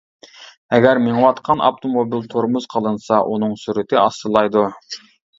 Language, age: Uyghur, 40-49